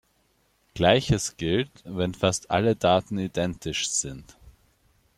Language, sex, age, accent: German, male, 19-29, Österreichisches Deutsch